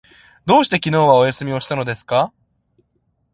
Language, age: Japanese, 19-29